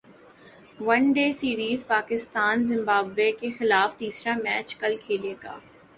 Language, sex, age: Urdu, female, 19-29